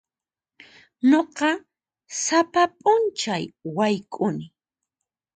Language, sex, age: Puno Quechua, female, 30-39